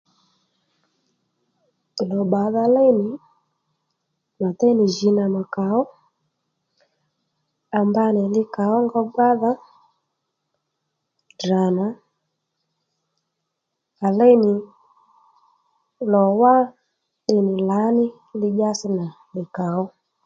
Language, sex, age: Lendu, female, 30-39